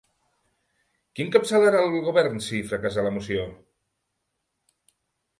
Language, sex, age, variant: Catalan, male, 50-59, Central